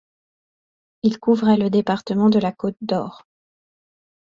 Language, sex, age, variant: French, female, 40-49, Français de métropole